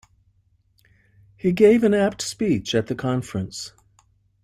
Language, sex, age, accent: English, male, 60-69, United States English